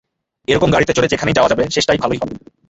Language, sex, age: Bengali, male, 19-29